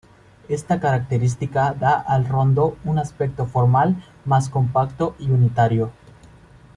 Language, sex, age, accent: Spanish, male, under 19, México